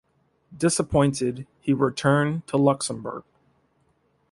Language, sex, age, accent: English, male, 19-29, United States English